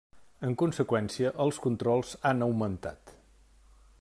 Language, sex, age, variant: Catalan, male, 50-59, Central